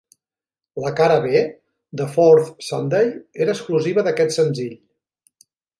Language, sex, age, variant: Catalan, male, 40-49, Central